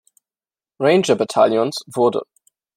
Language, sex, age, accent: German, male, 19-29, Deutschland Deutsch